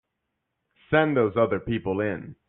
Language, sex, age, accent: English, male, 19-29, United States English